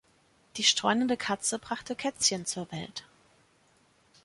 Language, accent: German, Deutschland Deutsch